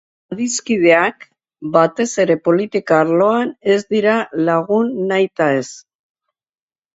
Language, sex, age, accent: Basque, female, 70-79, Erdialdekoa edo Nafarra (Gipuzkoa, Nafarroa)